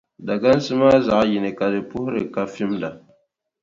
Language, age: Dagbani, 30-39